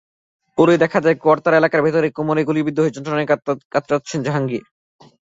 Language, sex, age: Bengali, male, under 19